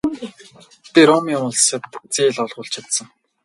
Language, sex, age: Mongolian, male, 19-29